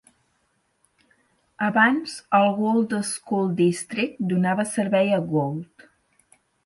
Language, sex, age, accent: Catalan, female, 30-39, gironí